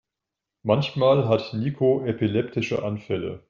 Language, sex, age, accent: German, male, 50-59, Deutschland Deutsch